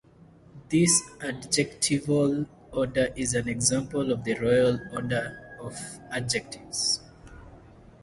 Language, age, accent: English, 19-29, Kenyan English